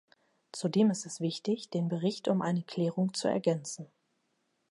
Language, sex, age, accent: German, female, 40-49, Deutschland Deutsch